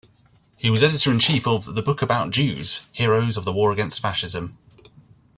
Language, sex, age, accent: English, male, 30-39, England English